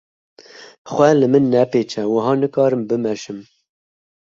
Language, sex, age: Kurdish, male, 30-39